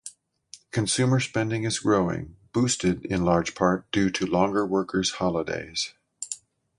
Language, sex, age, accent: English, male, 60-69, United States English